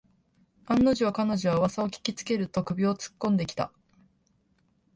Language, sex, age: Japanese, female, under 19